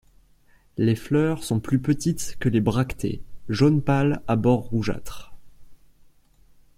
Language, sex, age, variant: French, male, under 19, Français de métropole